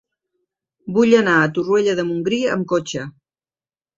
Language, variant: Catalan, Central